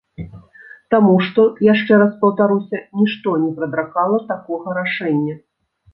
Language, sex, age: Belarusian, female, 40-49